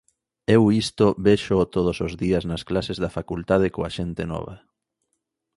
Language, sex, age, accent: Galician, male, 19-29, Normativo (estándar)